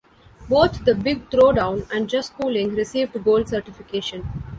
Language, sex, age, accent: English, female, 19-29, India and South Asia (India, Pakistan, Sri Lanka)